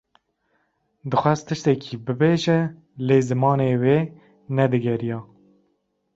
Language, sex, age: Kurdish, male, 19-29